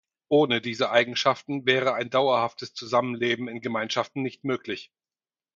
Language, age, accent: German, 40-49, Deutschland Deutsch